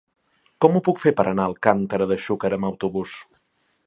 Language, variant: Catalan, Central